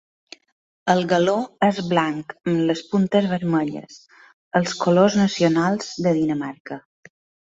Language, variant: Catalan, Balear